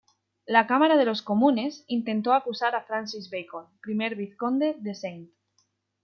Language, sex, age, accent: Spanish, female, 19-29, España: Centro-Sur peninsular (Madrid, Toledo, Castilla-La Mancha)